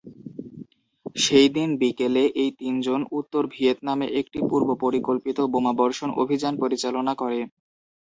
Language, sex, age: Bengali, male, 19-29